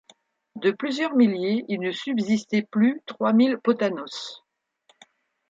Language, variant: French, Français de métropole